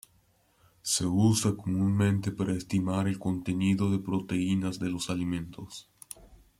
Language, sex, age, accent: Spanish, male, under 19, Andino-Pacífico: Colombia, Perú, Ecuador, oeste de Bolivia y Venezuela andina